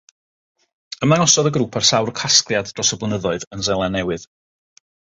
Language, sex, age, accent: Welsh, male, 30-39, Y Deyrnas Unedig Cymraeg